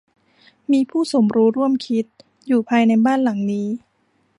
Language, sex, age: Thai, female, 19-29